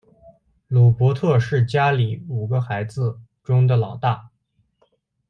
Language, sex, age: Chinese, male, 19-29